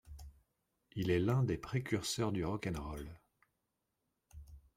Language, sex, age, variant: French, male, 40-49, Français de métropole